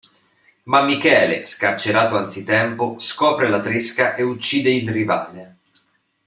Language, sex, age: Italian, male, 30-39